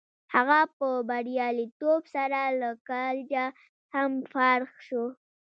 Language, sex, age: Pashto, female, under 19